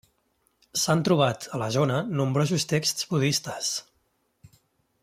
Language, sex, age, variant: Catalan, male, 30-39, Central